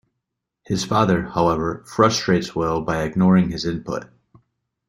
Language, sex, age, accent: English, male, 30-39, United States English